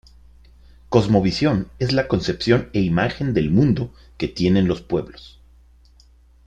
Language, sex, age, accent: Spanish, male, 50-59, México